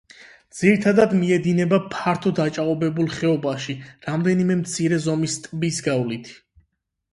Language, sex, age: Georgian, male, 30-39